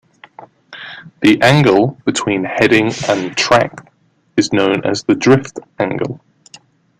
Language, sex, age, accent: English, male, 30-39, England English